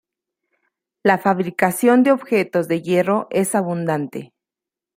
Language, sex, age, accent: Spanish, male, 19-29, México